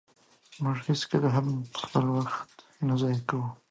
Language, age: Pashto, 19-29